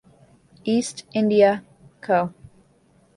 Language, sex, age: English, female, 19-29